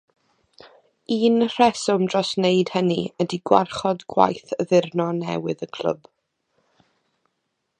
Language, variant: Welsh, South-Eastern Welsh